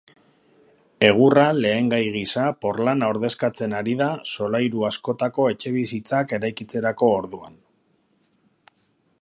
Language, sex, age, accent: Basque, male, 30-39, Mendebalekoa (Araba, Bizkaia, Gipuzkoako mendebaleko herri batzuk)